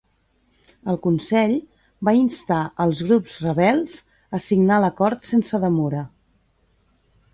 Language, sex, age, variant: Catalan, female, 40-49, Central